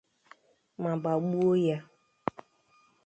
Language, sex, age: Igbo, female, 30-39